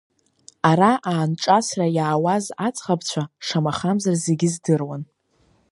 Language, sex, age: Abkhazian, female, under 19